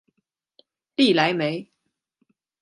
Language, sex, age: Chinese, female, 19-29